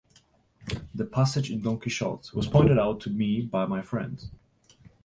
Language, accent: English, England English